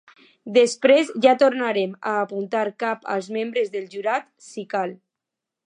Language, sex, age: Catalan, female, under 19